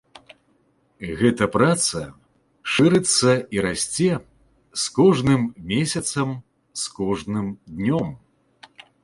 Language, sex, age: Belarusian, male, 40-49